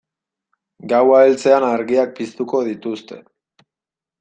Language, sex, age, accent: Basque, male, 19-29, Mendebalekoa (Araba, Bizkaia, Gipuzkoako mendebaleko herri batzuk)